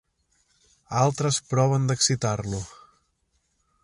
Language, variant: Catalan, Central